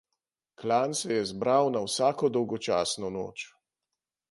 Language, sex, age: Slovenian, male, 60-69